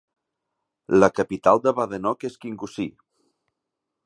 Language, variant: Catalan, Central